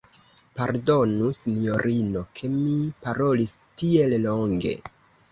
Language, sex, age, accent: Esperanto, female, 19-29, Internacia